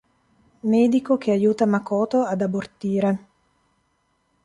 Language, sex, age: Italian, female, 40-49